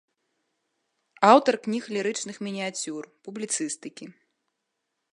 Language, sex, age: Belarusian, female, 19-29